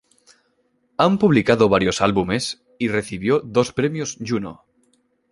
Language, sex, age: Spanish, male, 19-29